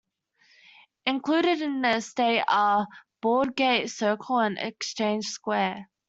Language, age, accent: English, under 19, Australian English